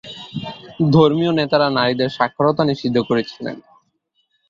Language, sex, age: Bengali, male, 19-29